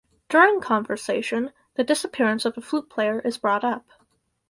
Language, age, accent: English, under 19, Canadian English